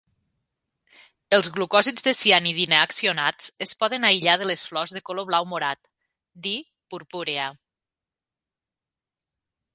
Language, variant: Catalan, Nord-Occidental